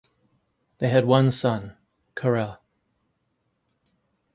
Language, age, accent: English, 40-49, United States English